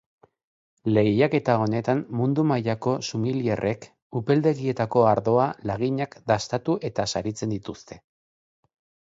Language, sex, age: Basque, male, 40-49